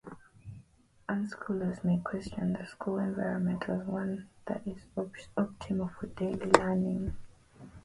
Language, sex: English, female